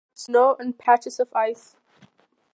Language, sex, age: English, female, under 19